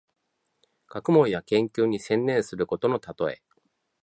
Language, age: Japanese, 40-49